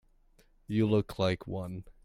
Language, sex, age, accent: English, male, under 19, United States English